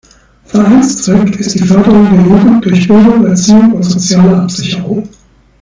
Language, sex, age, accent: German, male, 40-49, Deutschland Deutsch